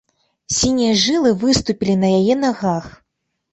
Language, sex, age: Belarusian, female, 19-29